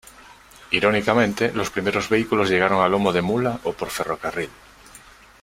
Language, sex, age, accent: Spanish, male, 30-39, España: Norte peninsular (Asturias, Castilla y León, Cantabria, País Vasco, Navarra, Aragón, La Rioja, Guadalajara, Cuenca)